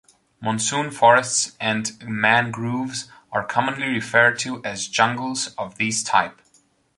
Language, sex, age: English, male, 19-29